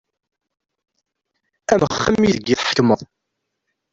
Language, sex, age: Kabyle, male, 19-29